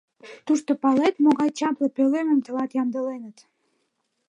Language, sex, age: Mari, female, 19-29